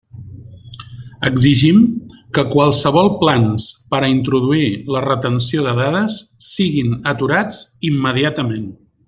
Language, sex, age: Catalan, male, 50-59